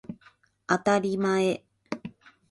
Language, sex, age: Japanese, female, 19-29